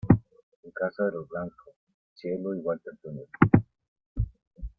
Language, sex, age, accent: Spanish, male, 50-59, América central